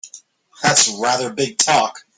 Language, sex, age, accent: English, male, 40-49, United States English